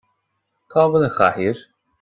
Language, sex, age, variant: Irish, male, 30-39, Gaeilge Chonnacht